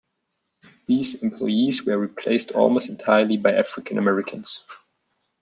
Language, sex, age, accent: English, male, 19-29, United States English